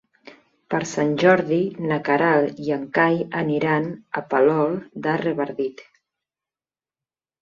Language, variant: Catalan, Central